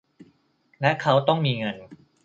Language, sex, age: Thai, male, 30-39